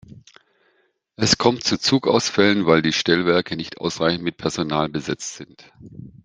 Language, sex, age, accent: German, male, 50-59, Deutschland Deutsch